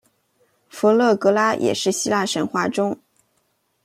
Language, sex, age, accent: Chinese, female, 30-39, 出生地：吉林省